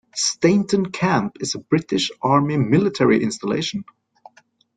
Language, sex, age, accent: English, male, 19-29, United States English